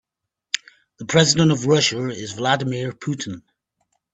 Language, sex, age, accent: English, male, 50-59, England English